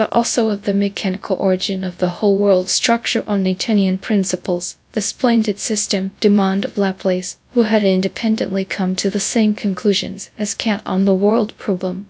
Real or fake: fake